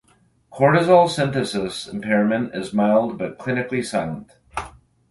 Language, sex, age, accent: English, male, 40-49, Canadian English